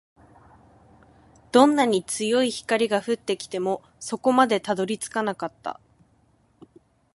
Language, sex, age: Japanese, female, 19-29